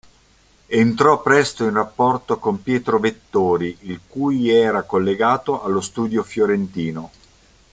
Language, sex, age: Italian, male, 50-59